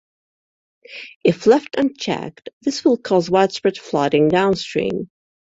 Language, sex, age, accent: English, female, 40-49, England English